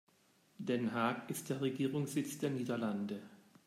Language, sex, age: German, male, 40-49